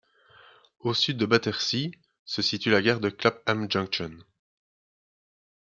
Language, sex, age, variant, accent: French, male, 30-39, Français d'Europe, Français de Belgique